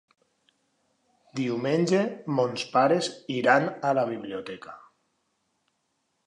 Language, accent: Catalan, valencià